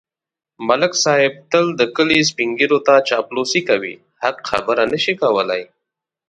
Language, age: Pashto, 19-29